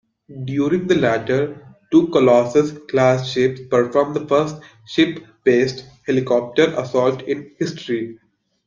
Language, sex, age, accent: English, female, 19-29, India and South Asia (India, Pakistan, Sri Lanka)